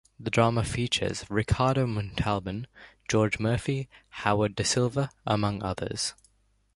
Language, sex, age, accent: English, male, under 19, Australian English